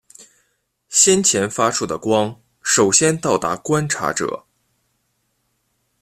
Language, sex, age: Chinese, male, 19-29